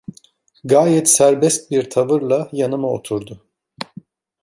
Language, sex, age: Turkish, male, 50-59